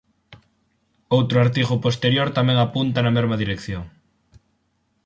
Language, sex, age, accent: Galician, male, 19-29, Atlántico (seseo e gheada)